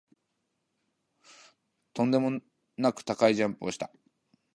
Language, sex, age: Japanese, male, 19-29